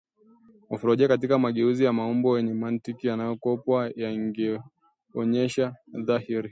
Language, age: Swahili, 19-29